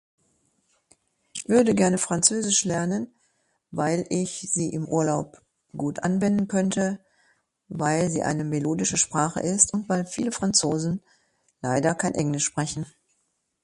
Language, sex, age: German, female, 60-69